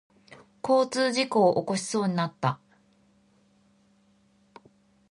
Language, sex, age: Japanese, female, 30-39